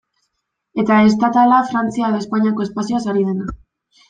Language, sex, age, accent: Basque, female, 19-29, Mendebalekoa (Araba, Bizkaia, Gipuzkoako mendebaleko herri batzuk)